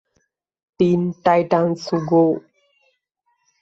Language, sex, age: Bengali, male, under 19